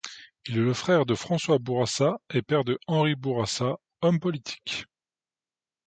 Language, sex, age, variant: French, male, 40-49, Français de métropole